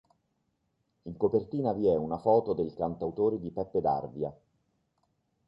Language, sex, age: Italian, male, 50-59